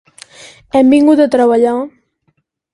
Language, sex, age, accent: Catalan, female, under 19, Girona